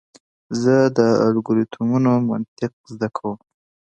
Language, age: Pashto, under 19